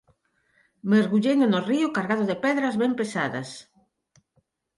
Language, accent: Galician, Neofalante